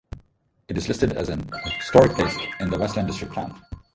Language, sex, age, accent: English, male, 40-49, India and South Asia (India, Pakistan, Sri Lanka)